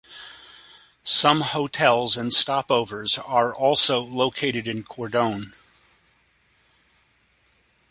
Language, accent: English, United States English